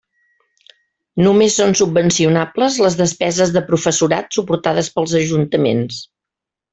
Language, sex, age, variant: Catalan, female, 60-69, Central